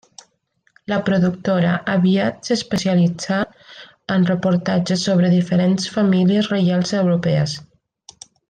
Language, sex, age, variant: Catalan, female, 30-39, Central